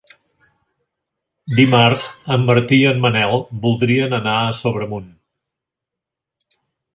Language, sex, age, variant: Catalan, male, 60-69, Central